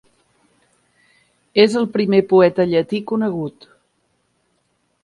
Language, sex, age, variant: Catalan, female, 50-59, Central